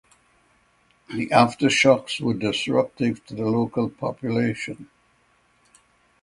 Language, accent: English, United States English